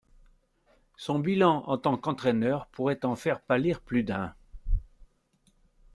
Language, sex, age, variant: French, male, 60-69, Français de métropole